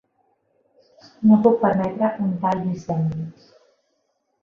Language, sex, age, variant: Catalan, female, 19-29, Central